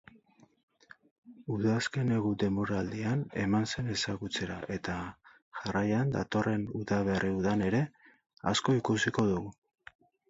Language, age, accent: Basque, 50-59, Mendebalekoa (Araba, Bizkaia, Gipuzkoako mendebaleko herri batzuk)